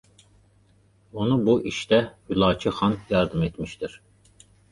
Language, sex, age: Azerbaijani, male, 30-39